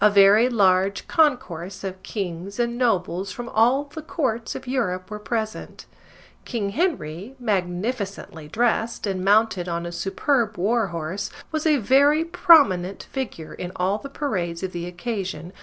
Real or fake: real